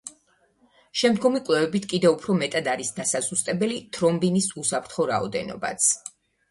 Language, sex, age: Georgian, female, 50-59